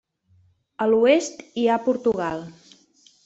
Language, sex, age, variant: Catalan, female, 19-29, Central